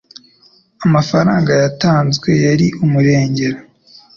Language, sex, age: Kinyarwanda, male, under 19